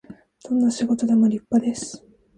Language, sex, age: Japanese, female, 19-29